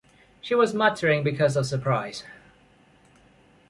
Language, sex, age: English, male, 19-29